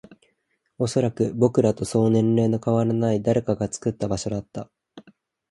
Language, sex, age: Japanese, male, 19-29